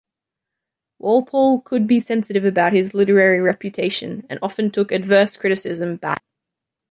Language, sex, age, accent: English, female, 19-29, Australian English